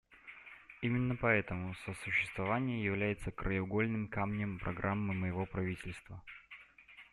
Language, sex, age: Russian, male, 19-29